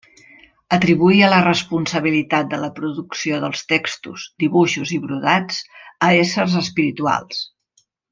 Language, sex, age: Catalan, female, 60-69